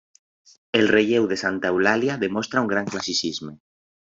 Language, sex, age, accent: Catalan, male, 19-29, valencià